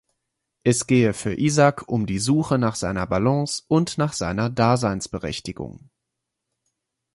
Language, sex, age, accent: German, male, 30-39, Deutschland Deutsch